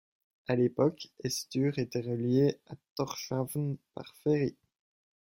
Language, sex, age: French, male, 19-29